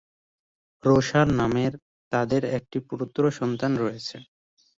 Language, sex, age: Bengali, male, 19-29